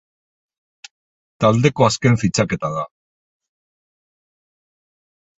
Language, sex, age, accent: Basque, male, 50-59, Mendebalekoa (Araba, Bizkaia, Gipuzkoako mendebaleko herri batzuk)